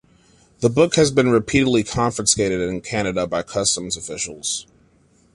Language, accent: English, United States English